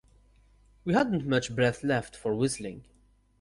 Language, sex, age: English, male, 19-29